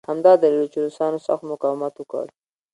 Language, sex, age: Pashto, female, 19-29